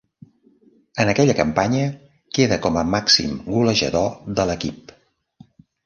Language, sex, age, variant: Catalan, male, 70-79, Central